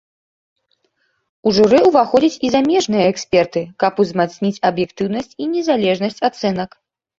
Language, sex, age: Belarusian, female, 19-29